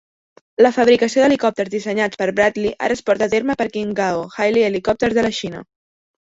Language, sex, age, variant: Catalan, female, under 19, Central